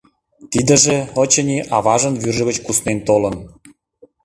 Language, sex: Mari, male